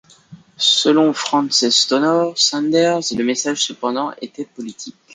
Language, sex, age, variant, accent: French, male, 19-29, Français des départements et régions d'outre-mer, Français de Guadeloupe